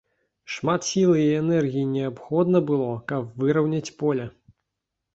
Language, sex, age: Belarusian, male, 19-29